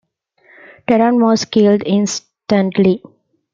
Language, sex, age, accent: English, female, 19-29, India and South Asia (India, Pakistan, Sri Lanka)